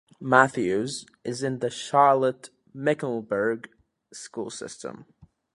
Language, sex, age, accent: English, male, 19-29, England English